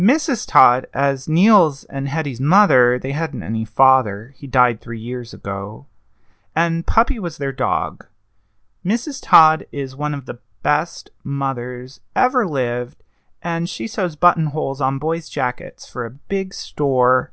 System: none